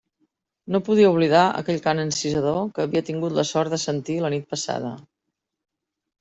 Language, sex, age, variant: Catalan, female, 50-59, Central